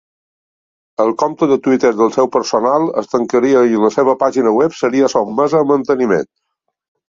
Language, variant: Catalan, Balear